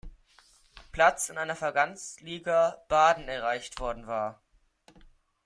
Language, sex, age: German, male, under 19